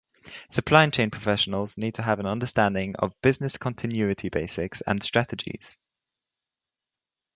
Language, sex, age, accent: English, male, under 19, England English